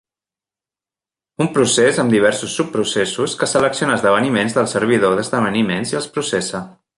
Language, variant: Catalan, Central